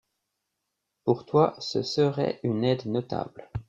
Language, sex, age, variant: French, male, 40-49, Français de métropole